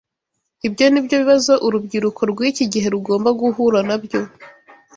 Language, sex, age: Kinyarwanda, female, 19-29